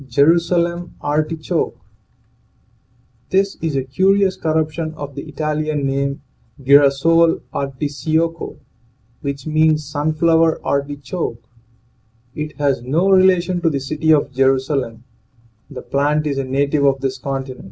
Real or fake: real